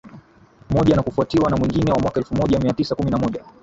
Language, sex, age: Swahili, male, 19-29